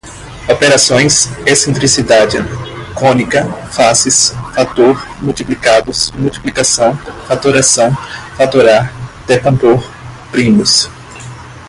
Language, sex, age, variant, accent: Portuguese, male, 19-29, Portuguese (Brasil), Nordestino